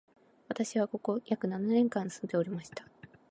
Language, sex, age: Japanese, female, 19-29